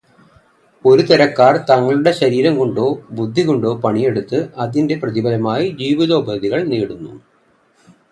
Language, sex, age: Malayalam, male, 40-49